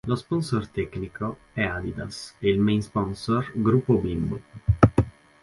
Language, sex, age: Italian, male, 19-29